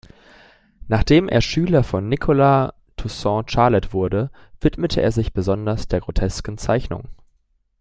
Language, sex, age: German, male, 19-29